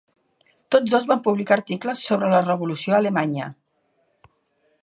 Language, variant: Catalan, Central